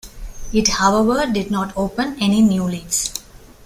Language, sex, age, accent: English, female, 30-39, India and South Asia (India, Pakistan, Sri Lanka)